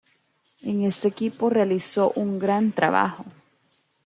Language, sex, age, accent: Spanish, female, 19-29, América central